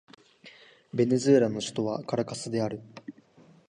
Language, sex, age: Japanese, male, 19-29